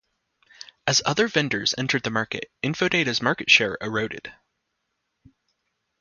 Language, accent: English, United States English